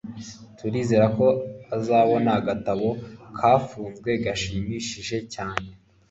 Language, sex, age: Kinyarwanda, male, 19-29